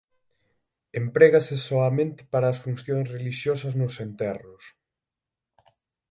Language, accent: Galician, Atlántico (seseo e gheada); Normativo (estándar)